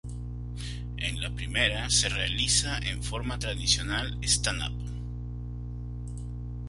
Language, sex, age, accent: Spanish, male, 30-39, Andino-Pacífico: Colombia, Perú, Ecuador, oeste de Bolivia y Venezuela andina